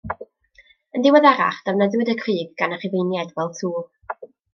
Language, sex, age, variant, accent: Welsh, female, 19-29, North-Eastern Welsh, Y Deyrnas Unedig Cymraeg